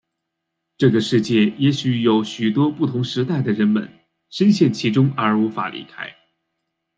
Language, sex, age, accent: Chinese, male, 30-39, 出生地：北京市